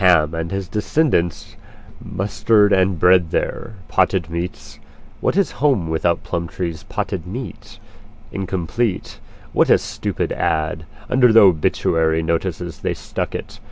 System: none